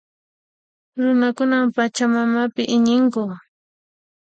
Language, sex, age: Puno Quechua, female, 19-29